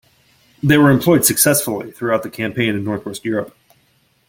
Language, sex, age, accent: English, male, 19-29, United States English